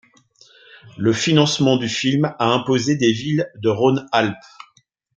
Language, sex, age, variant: French, male, 40-49, Français de métropole